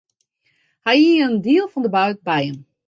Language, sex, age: Western Frisian, female, 40-49